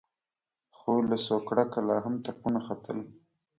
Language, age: Pashto, 19-29